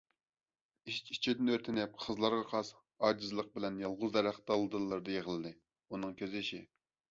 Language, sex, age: Uyghur, male, 19-29